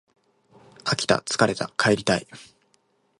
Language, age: Japanese, 19-29